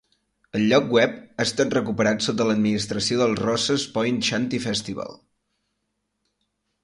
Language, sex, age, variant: Catalan, male, 19-29, Central